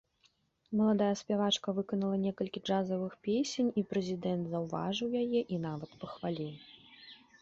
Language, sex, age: Belarusian, female, 30-39